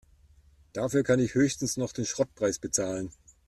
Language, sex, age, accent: German, male, 40-49, Deutschland Deutsch